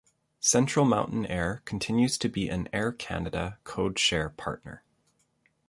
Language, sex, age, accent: English, male, 30-39, Canadian English